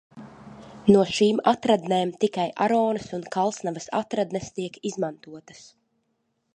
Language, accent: Latvian, Riga